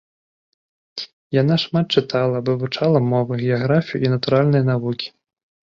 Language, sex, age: Belarusian, male, 19-29